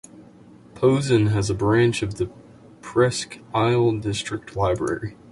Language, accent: English, United States English